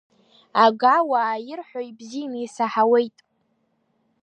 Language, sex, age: Abkhazian, female, under 19